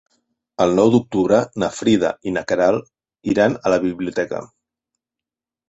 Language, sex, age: Catalan, male, 40-49